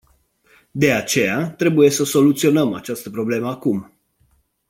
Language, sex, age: Romanian, male, 30-39